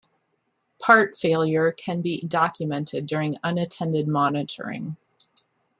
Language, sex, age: English, female, 40-49